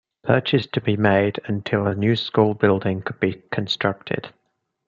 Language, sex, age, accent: English, male, 19-29, England English